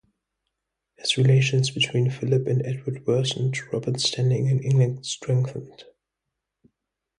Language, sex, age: English, male, 19-29